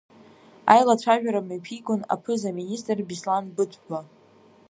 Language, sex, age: Abkhazian, female, under 19